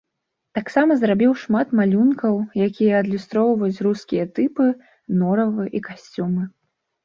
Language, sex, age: Belarusian, female, 19-29